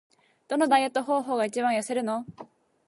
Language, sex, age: Japanese, female, 19-29